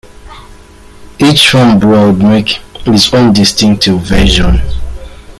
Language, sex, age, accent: English, male, 30-39, Southern African (South Africa, Zimbabwe, Namibia)